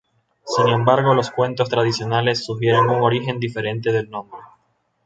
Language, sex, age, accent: Spanish, male, 19-29, Caribe: Cuba, Venezuela, Puerto Rico, República Dominicana, Panamá, Colombia caribeña, México caribeño, Costa del golfo de México